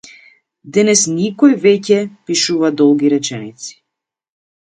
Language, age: Macedonian, under 19